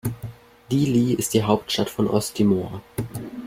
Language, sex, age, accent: German, male, under 19, Deutschland Deutsch